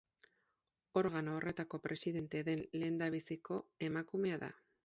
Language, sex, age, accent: Basque, female, 19-29, Erdialdekoa edo Nafarra (Gipuzkoa, Nafarroa)